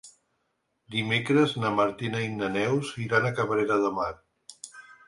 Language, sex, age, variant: Catalan, male, 60-69, Central